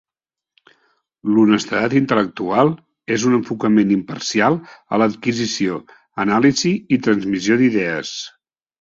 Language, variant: Catalan, Central